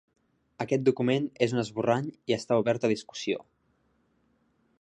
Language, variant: Catalan, Central